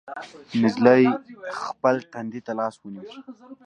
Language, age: Pashto, under 19